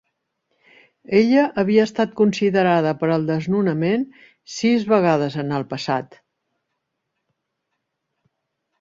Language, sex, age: Catalan, female, 60-69